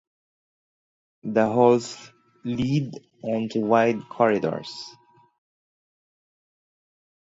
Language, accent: English, Filipino